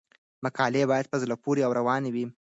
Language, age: Pashto, under 19